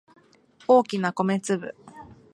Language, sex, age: Japanese, female, 19-29